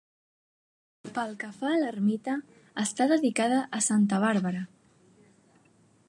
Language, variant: Catalan, Central